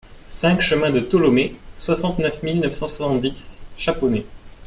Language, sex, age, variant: French, male, 19-29, Français de métropole